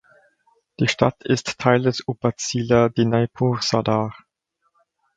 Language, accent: German, Deutschland Deutsch